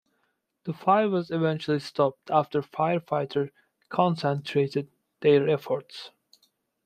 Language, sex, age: English, male, 19-29